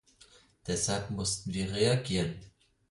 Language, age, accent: German, 30-39, Deutschland Deutsch